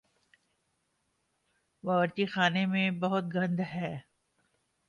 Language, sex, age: Urdu, female, 19-29